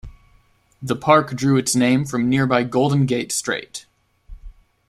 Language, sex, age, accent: English, male, 19-29, United States English